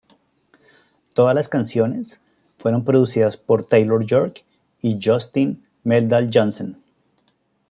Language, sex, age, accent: Spanish, male, 30-39, Andino-Pacífico: Colombia, Perú, Ecuador, oeste de Bolivia y Venezuela andina